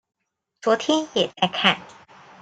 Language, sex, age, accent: Chinese, female, 40-49, 出生地：臺中市